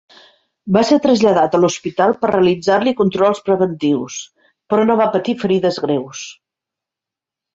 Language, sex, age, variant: Catalan, female, 50-59, Central